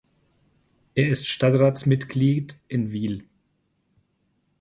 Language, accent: German, Deutschland Deutsch